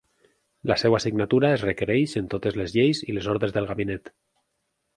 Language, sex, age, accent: Catalan, male, 19-29, valencià